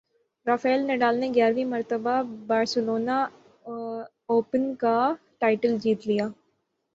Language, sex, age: Urdu, female, 19-29